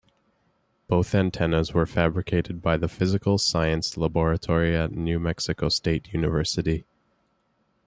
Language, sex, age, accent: English, male, 19-29, Canadian English